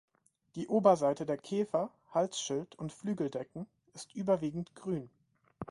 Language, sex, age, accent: German, male, 19-29, Deutschland Deutsch